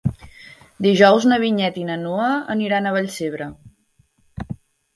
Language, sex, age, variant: Catalan, female, 19-29, Central